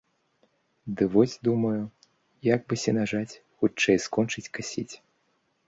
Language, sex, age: Belarusian, male, 19-29